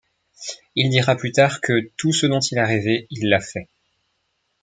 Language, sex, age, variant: French, male, 19-29, Français de métropole